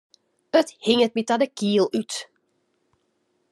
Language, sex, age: Western Frisian, female, 30-39